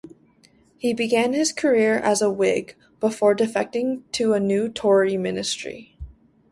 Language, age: English, 19-29